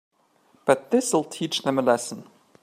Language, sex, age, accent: English, male, 30-39, England English